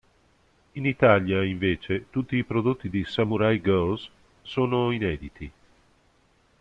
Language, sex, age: Italian, male, 50-59